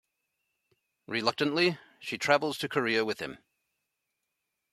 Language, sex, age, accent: English, male, 50-59, United States English